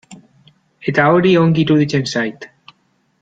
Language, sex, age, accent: Basque, male, 30-39, Mendebalekoa (Araba, Bizkaia, Gipuzkoako mendebaleko herri batzuk)